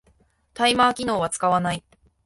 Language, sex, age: Japanese, female, 19-29